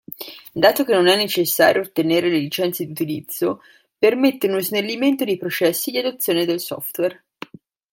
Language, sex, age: Italian, female, 19-29